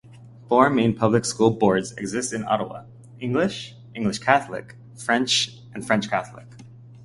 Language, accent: English, United States English